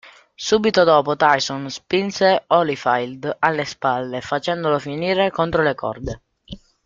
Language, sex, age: Italian, male, under 19